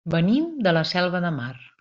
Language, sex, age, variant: Catalan, female, 40-49, Central